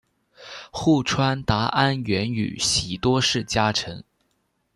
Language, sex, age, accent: Chinese, male, under 19, 出生地：湖南省